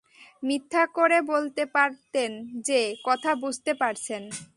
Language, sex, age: Bengali, female, 19-29